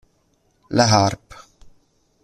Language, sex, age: Italian, male, 19-29